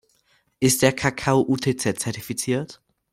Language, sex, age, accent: German, male, under 19, Deutschland Deutsch